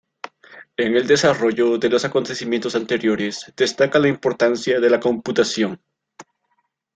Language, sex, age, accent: Spanish, male, 19-29, Andino-Pacífico: Colombia, Perú, Ecuador, oeste de Bolivia y Venezuela andina